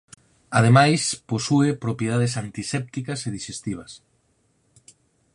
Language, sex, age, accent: Galician, male, 40-49, Normativo (estándar)